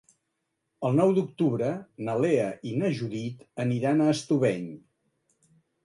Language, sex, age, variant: Catalan, male, 60-69, Central